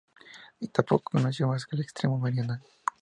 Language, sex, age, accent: Spanish, male, 19-29, México